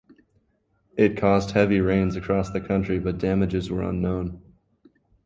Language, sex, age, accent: English, male, 19-29, United States English